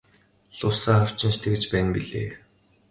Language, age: Mongolian, 19-29